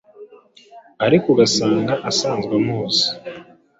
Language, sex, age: Kinyarwanda, male, 19-29